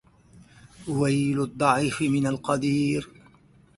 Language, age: Arabic, 50-59